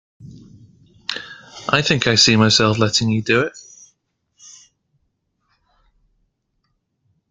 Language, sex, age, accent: English, male, 19-29, England English